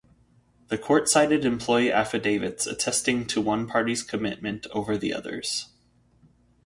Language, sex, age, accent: English, male, 30-39, United States English